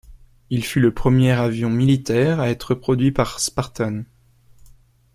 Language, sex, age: French, male, 19-29